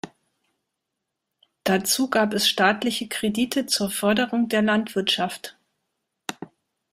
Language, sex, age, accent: German, female, 40-49, Deutschland Deutsch